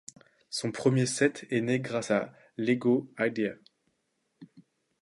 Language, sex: French, male